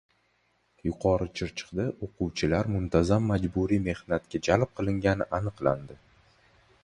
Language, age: Uzbek, 19-29